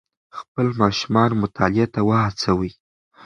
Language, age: Pashto, 19-29